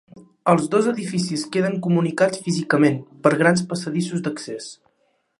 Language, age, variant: Catalan, under 19, Central